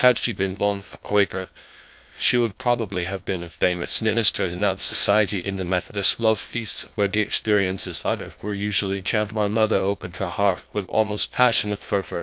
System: TTS, GlowTTS